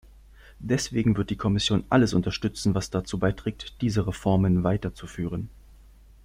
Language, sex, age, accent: German, male, 19-29, Deutschland Deutsch